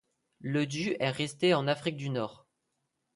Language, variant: French, Français de métropole